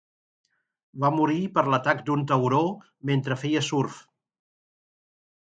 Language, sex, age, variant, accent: Catalan, male, 60-69, Central, central